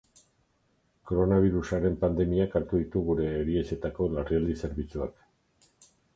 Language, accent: Basque, Erdialdekoa edo Nafarra (Gipuzkoa, Nafarroa)